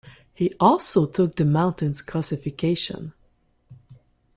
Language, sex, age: English, female, 50-59